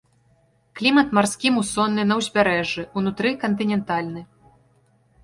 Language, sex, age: Belarusian, female, 19-29